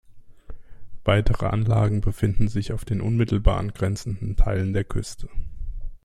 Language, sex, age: German, male, 50-59